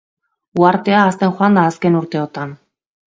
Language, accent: Basque, Mendebalekoa (Araba, Bizkaia, Gipuzkoako mendebaleko herri batzuk)